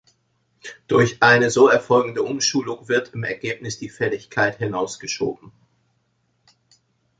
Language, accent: German, Deutschland Deutsch